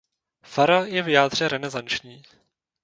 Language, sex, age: Czech, male, 19-29